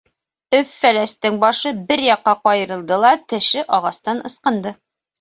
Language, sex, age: Bashkir, female, 40-49